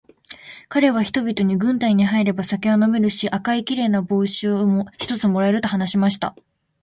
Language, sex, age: Japanese, female, 19-29